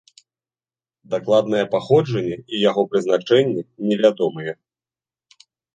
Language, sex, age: Belarusian, male, 30-39